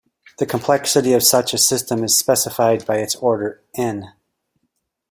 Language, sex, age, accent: English, male, 50-59, United States English